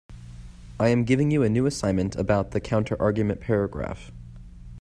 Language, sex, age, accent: English, male, 19-29, United States English